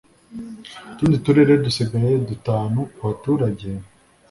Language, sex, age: Kinyarwanda, male, 19-29